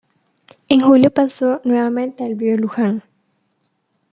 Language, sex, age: Spanish, male, 90+